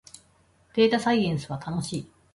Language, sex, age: Japanese, female, 30-39